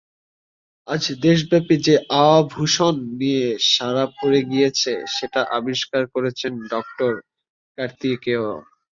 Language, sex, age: Bengali, male, 19-29